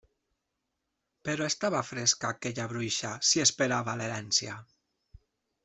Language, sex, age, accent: Catalan, male, 30-39, valencià